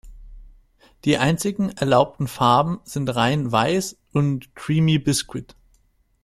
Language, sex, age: German, male, 19-29